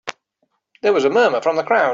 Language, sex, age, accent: English, male, 60-69, England English